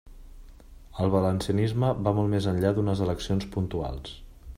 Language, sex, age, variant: Catalan, male, 30-39, Central